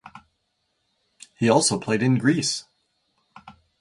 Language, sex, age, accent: English, male, 50-59, Canadian English